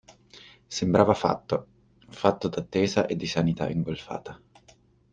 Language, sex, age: Italian, male, 19-29